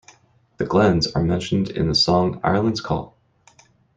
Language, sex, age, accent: English, male, 30-39, United States English